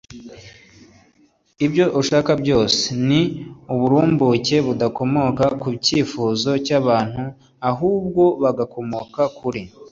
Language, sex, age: Kinyarwanda, male, 30-39